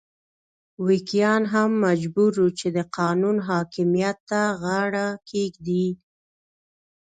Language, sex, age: Pashto, female, 19-29